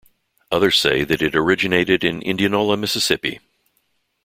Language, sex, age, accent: English, male, 60-69, United States English